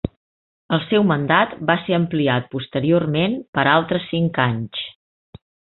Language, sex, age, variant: Catalan, female, 40-49, Central